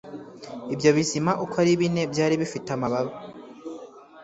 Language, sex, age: Kinyarwanda, male, under 19